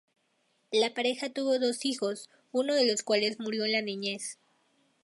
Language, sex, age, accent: Spanish, female, 19-29, México